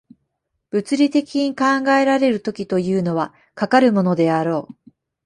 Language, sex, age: Japanese, female, 30-39